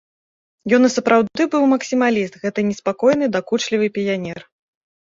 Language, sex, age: Belarusian, female, 30-39